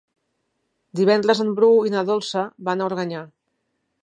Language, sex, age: Catalan, female, 40-49